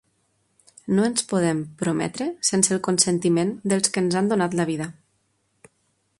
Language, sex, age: Catalan, female, 30-39